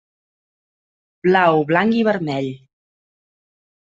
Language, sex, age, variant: Catalan, female, 30-39, Central